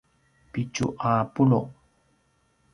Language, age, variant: Paiwan, 30-39, pinayuanan a kinaikacedasan (東排灣語)